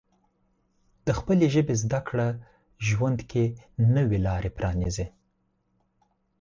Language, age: Pashto, 30-39